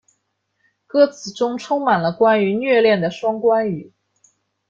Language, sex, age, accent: Chinese, female, 19-29, 出生地：上海市